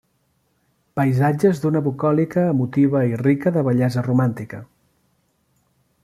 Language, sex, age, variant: Catalan, male, 40-49, Central